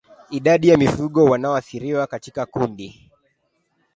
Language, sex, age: Swahili, male, 19-29